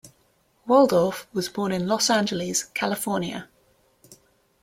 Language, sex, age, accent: English, female, 30-39, England English